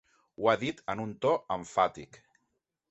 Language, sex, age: Catalan, male, 50-59